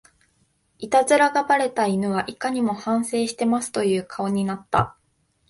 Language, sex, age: Japanese, female, 19-29